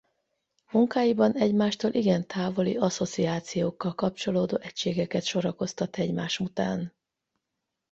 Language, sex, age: Hungarian, female, 50-59